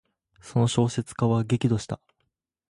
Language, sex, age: Japanese, male, under 19